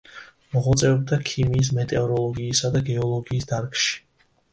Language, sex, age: Georgian, male, 19-29